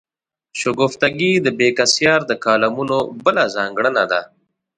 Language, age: Pashto, 19-29